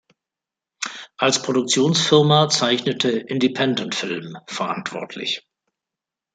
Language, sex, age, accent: German, male, 60-69, Deutschland Deutsch